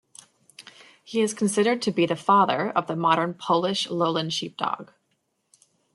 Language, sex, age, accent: English, female, 19-29, United States English